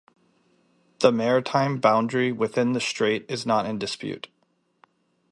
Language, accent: English, United States English